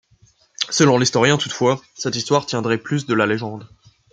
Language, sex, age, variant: French, male, 19-29, Français de métropole